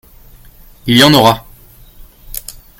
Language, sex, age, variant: French, male, under 19, Français de métropole